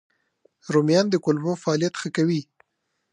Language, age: Pashto, 19-29